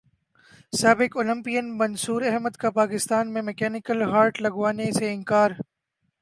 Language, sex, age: Urdu, male, 19-29